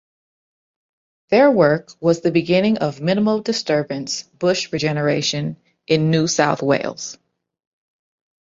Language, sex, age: English, female, 40-49